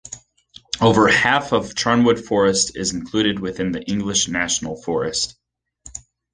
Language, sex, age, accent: English, male, 19-29, United States English